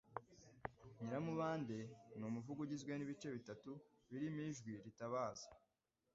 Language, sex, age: Kinyarwanda, male, under 19